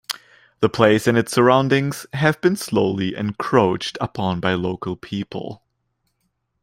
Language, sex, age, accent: English, male, 19-29, United States English